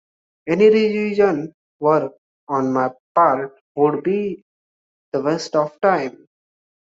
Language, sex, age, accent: English, male, 19-29, India and South Asia (India, Pakistan, Sri Lanka)